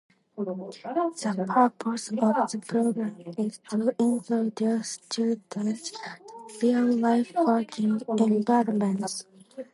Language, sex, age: English, female, under 19